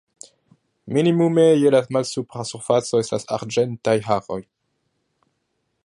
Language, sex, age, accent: Esperanto, male, under 19, Internacia